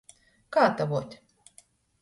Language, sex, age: Latgalian, female, 40-49